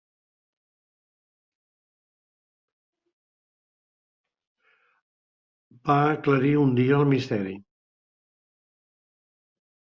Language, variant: Catalan, Central